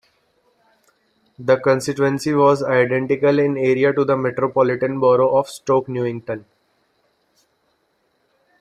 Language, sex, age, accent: English, male, 19-29, India and South Asia (India, Pakistan, Sri Lanka)